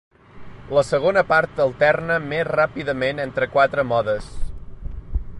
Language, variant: Catalan, Central